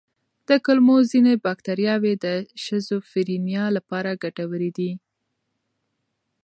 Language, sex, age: Pashto, female, 19-29